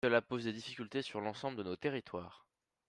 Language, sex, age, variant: French, male, under 19, Français de métropole